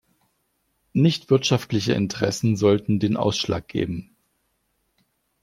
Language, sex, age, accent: German, male, 40-49, Deutschland Deutsch